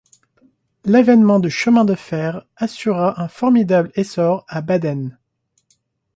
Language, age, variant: French, 19-29, Français de métropole